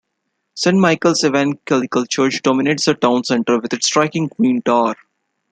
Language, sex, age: English, male, 19-29